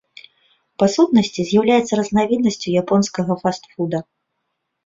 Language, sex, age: Belarusian, female, 30-39